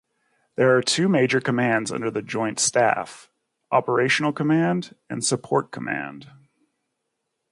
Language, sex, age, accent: English, male, 30-39, Canadian English